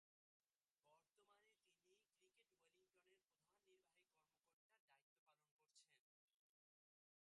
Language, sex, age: Bengali, male, under 19